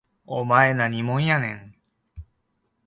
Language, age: Japanese, 30-39